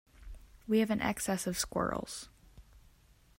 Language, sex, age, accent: English, female, under 19, United States English